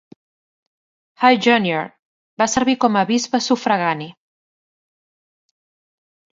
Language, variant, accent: Catalan, Central, central